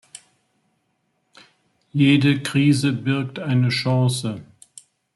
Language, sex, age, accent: German, male, 60-69, Deutschland Deutsch